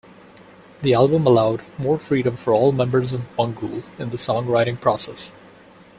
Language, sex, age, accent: English, male, 19-29, United States English